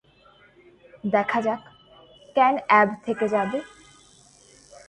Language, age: Bengali, 19-29